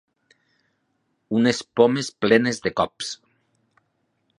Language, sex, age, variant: Catalan, male, 50-59, Septentrional